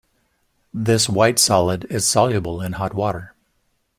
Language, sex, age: English, male, 60-69